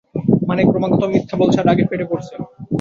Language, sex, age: Bengali, male, 19-29